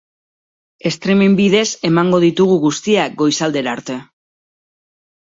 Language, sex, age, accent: Basque, female, 30-39, Mendebalekoa (Araba, Bizkaia, Gipuzkoako mendebaleko herri batzuk)